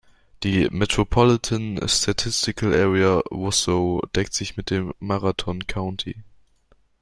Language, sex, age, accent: German, male, under 19, Deutschland Deutsch